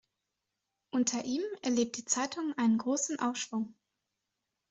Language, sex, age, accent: German, female, 19-29, Deutschland Deutsch